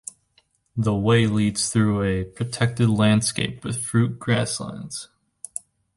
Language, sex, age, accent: English, male, under 19, United States English